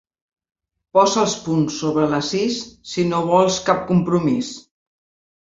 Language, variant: Catalan, Central